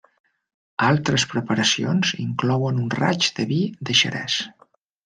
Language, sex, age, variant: Catalan, male, 40-49, Central